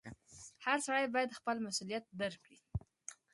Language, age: Pashto, under 19